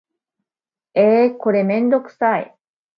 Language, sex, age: Japanese, female, 30-39